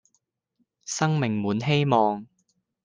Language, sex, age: Cantonese, male, 19-29